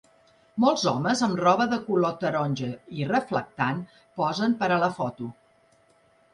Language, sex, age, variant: Catalan, female, 50-59, Central